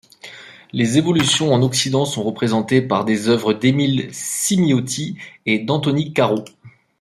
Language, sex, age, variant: French, male, 30-39, Français de métropole